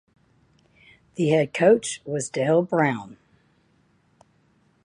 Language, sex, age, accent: English, female, 40-49, United States English